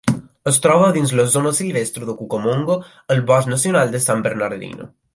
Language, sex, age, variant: Catalan, male, under 19, Balear